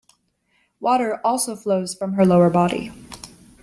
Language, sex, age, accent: English, female, 19-29, United States English